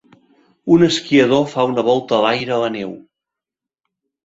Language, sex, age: Catalan, male, 50-59